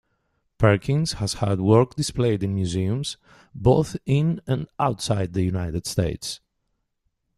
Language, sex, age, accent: English, male, 40-49, Canadian English